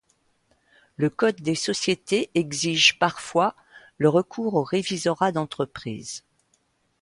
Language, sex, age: French, female, 60-69